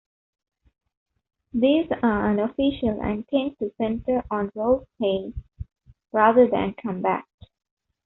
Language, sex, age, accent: English, female, 19-29, India and South Asia (India, Pakistan, Sri Lanka)